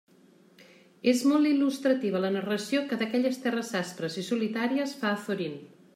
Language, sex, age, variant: Catalan, female, 40-49, Central